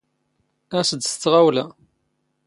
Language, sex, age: Standard Moroccan Tamazight, male, 30-39